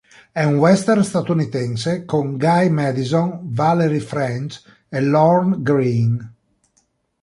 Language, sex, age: Italian, male, 40-49